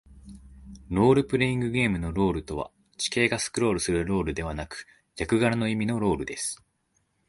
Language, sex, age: Japanese, male, 19-29